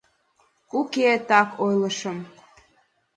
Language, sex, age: Mari, female, 19-29